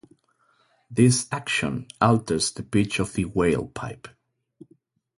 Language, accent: English, United States English